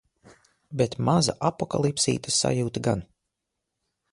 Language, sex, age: Latvian, female, 40-49